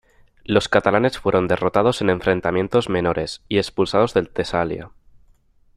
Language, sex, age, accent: Spanish, male, under 19, España: Norte peninsular (Asturias, Castilla y León, Cantabria, País Vasco, Navarra, Aragón, La Rioja, Guadalajara, Cuenca)